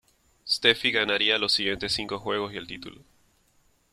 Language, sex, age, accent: Spanish, male, 30-39, Caribe: Cuba, Venezuela, Puerto Rico, República Dominicana, Panamá, Colombia caribeña, México caribeño, Costa del golfo de México